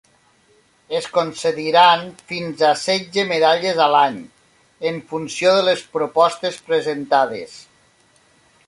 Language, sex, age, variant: Catalan, male, 40-49, Nord-Occidental